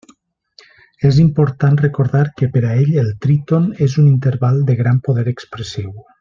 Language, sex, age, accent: Catalan, male, 40-49, valencià